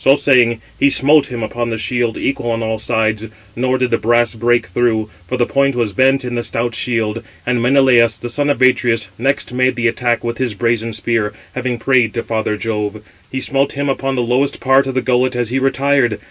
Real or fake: real